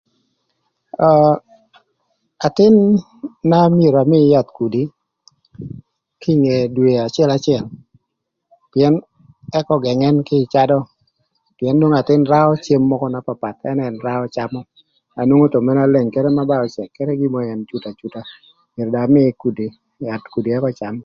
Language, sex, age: Thur, male, 40-49